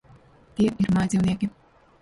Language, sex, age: Latvian, female, 30-39